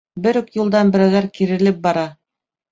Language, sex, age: Bashkir, female, 30-39